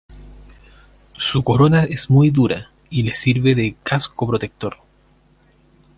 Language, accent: Spanish, Chileno: Chile, Cuyo